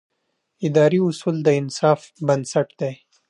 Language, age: Pashto, 30-39